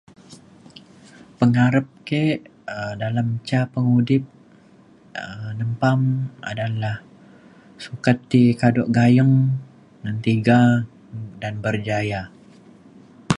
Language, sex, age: Mainstream Kenyah, male, 19-29